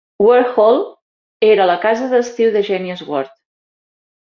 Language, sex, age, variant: Catalan, female, 50-59, Central